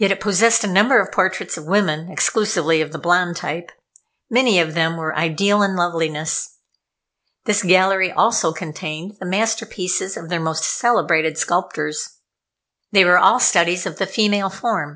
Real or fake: real